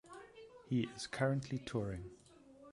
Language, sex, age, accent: English, male, 30-39, Southern African (South Africa, Zimbabwe, Namibia)